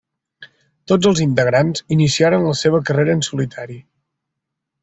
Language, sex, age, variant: Catalan, male, 30-39, Septentrional